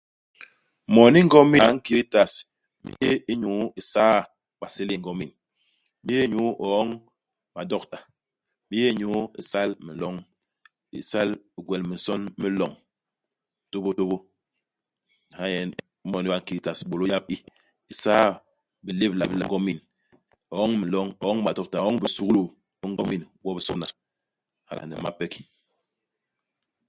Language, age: Basaa, 40-49